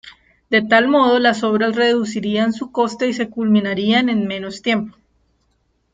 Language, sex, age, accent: Spanish, female, 19-29, Andino-Pacífico: Colombia, Perú, Ecuador, oeste de Bolivia y Venezuela andina